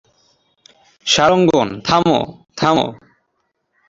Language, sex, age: Bengali, male, 19-29